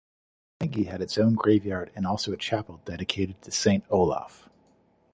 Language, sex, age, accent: English, male, 40-49, United States English